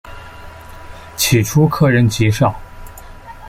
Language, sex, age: Chinese, male, 19-29